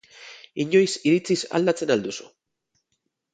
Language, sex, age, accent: Basque, male, 40-49, Mendebalekoa (Araba, Bizkaia, Gipuzkoako mendebaleko herri batzuk)